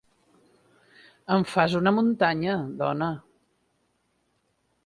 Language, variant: Catalan, Central